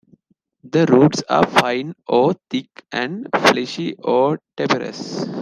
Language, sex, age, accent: English, male, 19-29, India and South Asia (India, Pakistan, Sri Lanka)